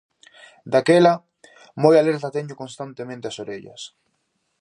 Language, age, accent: Galician, 19-29, Normativo (estándar)